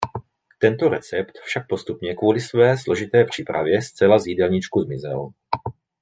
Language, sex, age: Czech, male, 30-39